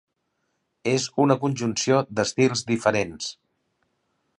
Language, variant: Catalan, Central